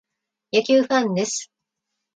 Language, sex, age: Japanese, female, 40-49